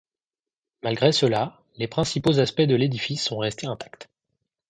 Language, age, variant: French, 19-29, Français de métropole